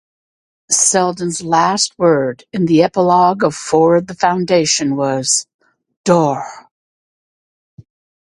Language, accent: English, United States English